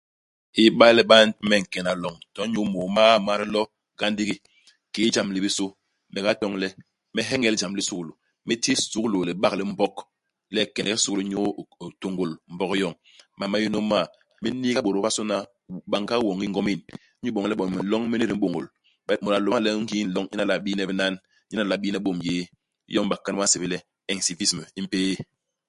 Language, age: Basaa, 40-49